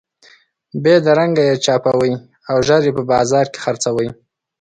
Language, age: Pashto, 19-29